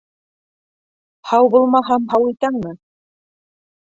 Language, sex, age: Bashkir, female, 30-39